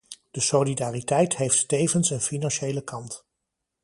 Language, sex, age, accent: Dutch, male, 50-59, Nederlands Nederlands